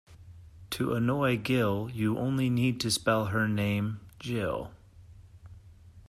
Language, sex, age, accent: English, male, 30-39, United States English